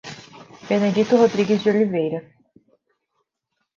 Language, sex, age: Portuguese, female, 19-29